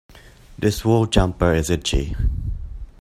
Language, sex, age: English, male, 19-29